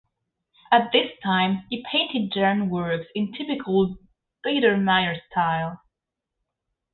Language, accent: English, England English